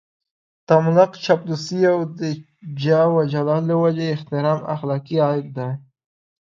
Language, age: Pashto, under 19